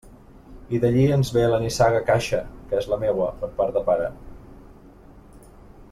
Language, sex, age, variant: Catalan, male, 30-39, Balear